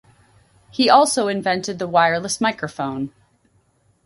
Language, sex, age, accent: English, female, 40-49, United States English